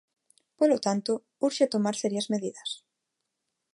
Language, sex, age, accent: Galician, female, 19-29, Neofalante